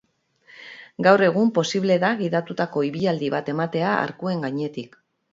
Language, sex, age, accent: Basque, female, 40-49, Erdialdekoa edo Nafarra (Gipuzkoa, Nafarroa)